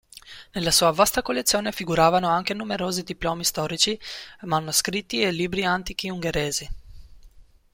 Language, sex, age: Italian, male, 19-29